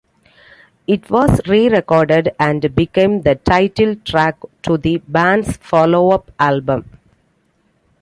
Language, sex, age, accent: English, female, 40-49, India and South Asia (India, Pakistan, Sri Lanka)